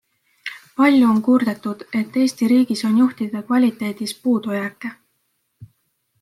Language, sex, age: Estonian, female, 19-29